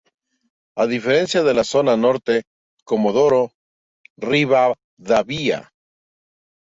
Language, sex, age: Spanish, male, 50-59